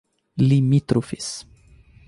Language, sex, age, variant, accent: Portuguese, male, 19-29, Portuguese (Brasil), Paulista